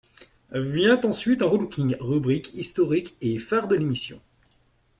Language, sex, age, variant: French, male, 40-49, Français de métropole